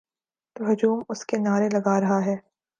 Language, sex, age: Urdu, female, 19-29